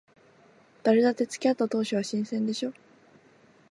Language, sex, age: Japanese, female, 19-29